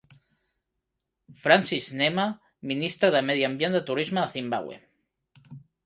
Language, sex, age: Catalan, male, 30-39